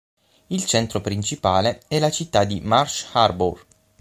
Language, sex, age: Italian, male, 19-29